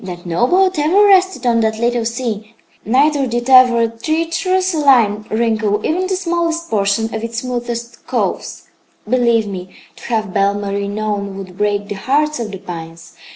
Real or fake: real